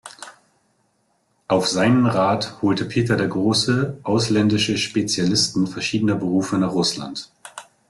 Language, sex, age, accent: German, male, 40-49, Deutschland Deutsch